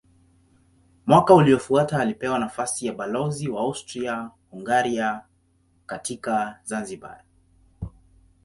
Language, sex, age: Swahili, male, 19-29